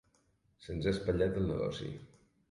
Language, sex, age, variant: Catalan, male, 50-59, Septentrional